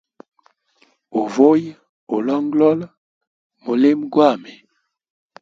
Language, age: Hemba, 19-29